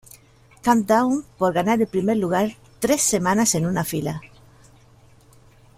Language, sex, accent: Spanish, female, España: Sur peninsular (Andalucia, Extremadura, Murcia)